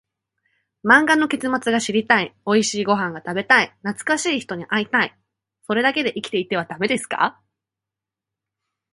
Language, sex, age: Japanese, female, 19-29